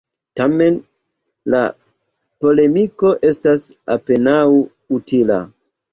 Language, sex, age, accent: Esperanto, male, 30-39, Internacia